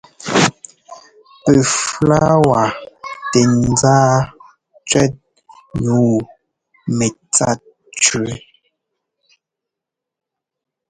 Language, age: Ngomba, 19-29